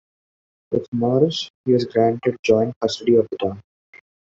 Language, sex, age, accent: English, male, 19-29, India and South Asia (India, Pakistan, Sri Lanka)